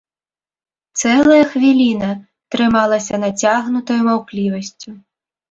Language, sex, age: Belarusian, female, 19-29